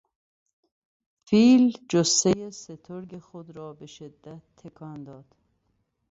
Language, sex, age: Persian, female, 40-49